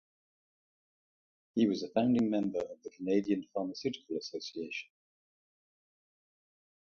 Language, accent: English, England English